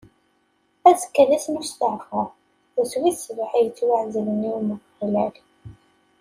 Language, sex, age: Kabyle, female, 19-29